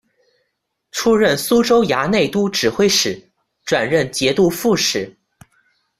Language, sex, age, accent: Chinese, male, under 19, 出生地：江西省